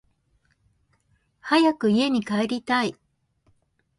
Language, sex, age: Japanese, female, 19-29